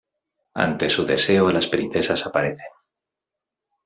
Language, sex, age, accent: Spanish, male, 19-29, España: Norte peninsular (Asturias, Castilla y León, Cantabria, País Vasco, Navarra, Aragón, La Rioja, Guadalajara, Cuenca)